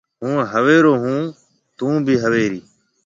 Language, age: Marwari (Pakistan), 40-49